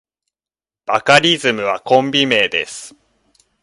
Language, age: Japanese, 19-29